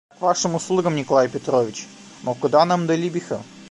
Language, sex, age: Russian, male, 19-29